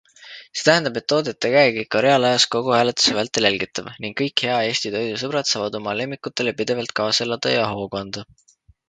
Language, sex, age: Estonian, male, 19-29